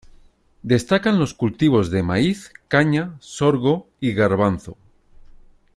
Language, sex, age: Spanish, male, 40-49